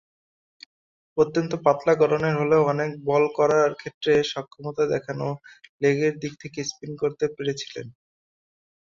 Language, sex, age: Bengali, male, 19-29